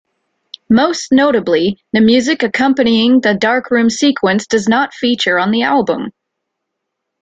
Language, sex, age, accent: English, female, 19-29, United States English